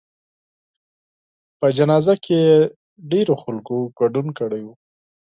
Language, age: Pashto, 19-29